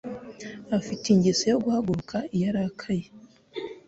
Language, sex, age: Kinyarwanda, female, under 19